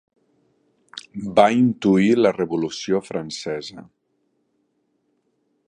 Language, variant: Catalan, Central